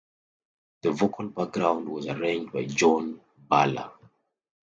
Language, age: English, 30-39